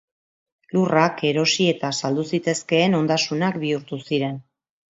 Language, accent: Basque, Mendebalekoa (Araba, Bizkaia, Gipuzkoako mendebaleko herri batzuk)